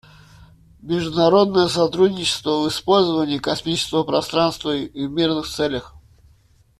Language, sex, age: Russian, male, 40-49